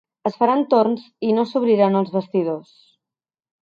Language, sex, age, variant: Catalan, female, 30-39, Central